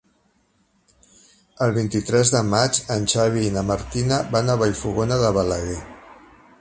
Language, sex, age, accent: Catalan, male, 50-59, Barceloní